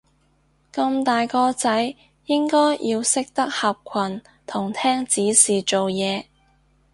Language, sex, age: Cantonese, female, 19-29